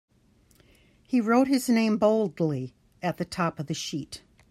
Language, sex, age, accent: English, female, 60-69, United States English